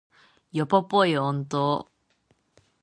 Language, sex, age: Japanese, female, 19-29